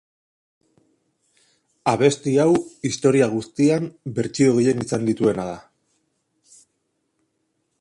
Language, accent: Basque, Erdialdekoa edo Nafarra (Gipuzkoa, Nafarroa)